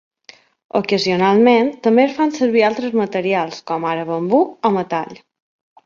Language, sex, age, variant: Catalan, female, 30-39, Balear